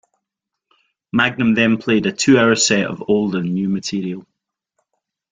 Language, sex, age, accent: English, male, 50-59, Scottish English